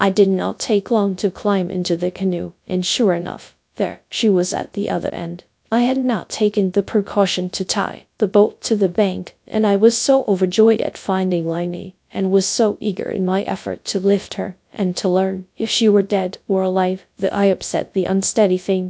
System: TTS, GradTTS